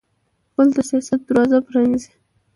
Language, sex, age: Pashto, female, under 19